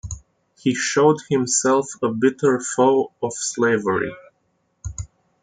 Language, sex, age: English, male, 30-39